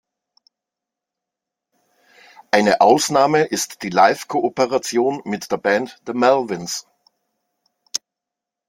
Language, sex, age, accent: German, male, 40-49, Österreichisches Deutsch